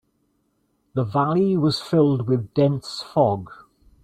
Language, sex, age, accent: English, male, 60-69, Welsh English